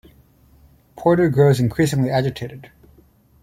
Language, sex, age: English, male, 19-29